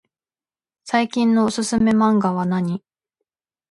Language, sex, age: Japanese, female, 19-29